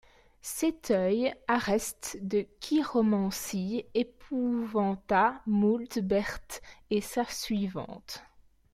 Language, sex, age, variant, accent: French, female, 19-29, Français d'Europe, Français de Belgique